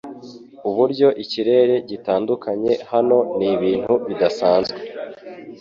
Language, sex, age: Kinyarwanda, male, 19-29